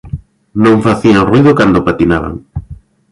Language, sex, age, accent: Galician, male, 19-29, Normativo (estándar)